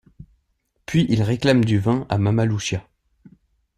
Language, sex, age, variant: French, male, 19-29, Français de métropole